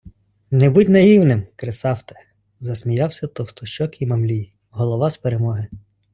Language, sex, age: Ukrainian, male, 30-39